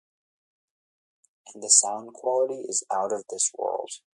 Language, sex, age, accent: English, male, under 19, United States English